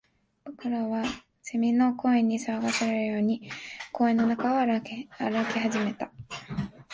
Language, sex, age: Japanese, female, 19-29